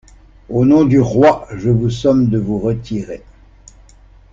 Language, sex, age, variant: French, male, 60-69, Français de métropole